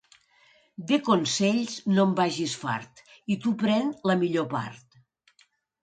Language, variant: Catalan, Nord-Occidental